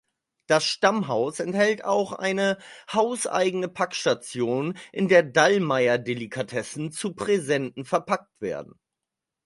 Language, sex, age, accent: German, male, 30-39, Deutschland Deutsch